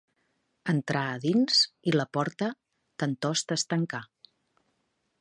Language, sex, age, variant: Catalan, female, 40-49, Central